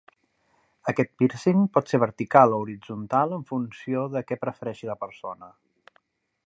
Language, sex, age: Catalan, male, 40-49